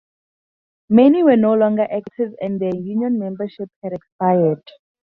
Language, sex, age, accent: English, female, under 19, Southern African (South Africa, Zimbabwe, Namibia)